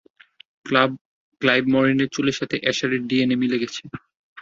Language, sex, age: Bengali, male, 19-29